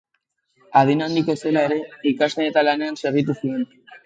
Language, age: Basque, under 19